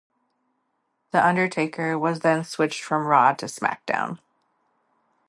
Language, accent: English, Canadian English